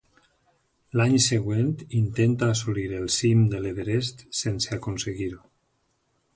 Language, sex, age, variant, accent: Catalan, male, 60-69, Valencià central, valencià